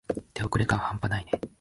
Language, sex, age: Japanese, male, 19-29